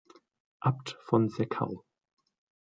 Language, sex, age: German, male, 30-39